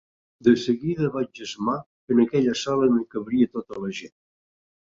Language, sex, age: Catalan, male, 60-69